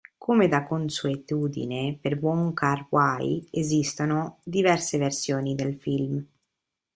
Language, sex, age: Italian, female, 30-39